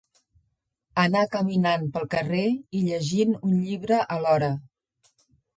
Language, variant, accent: Catalan, Central, central